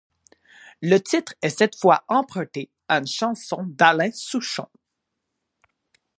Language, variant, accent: French, Français d'Amérique du Nord, Français du Canada